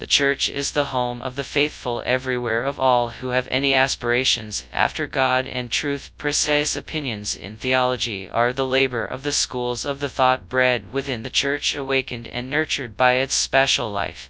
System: TTS, FastPitch